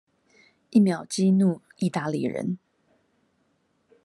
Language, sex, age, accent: Chinese, female, 40-49, 出生地：臺北市